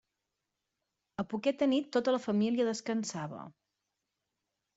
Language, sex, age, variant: Catalan, female, 30-39, Central